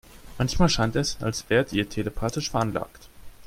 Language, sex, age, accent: German, male, under 19, Deutschland Deutsch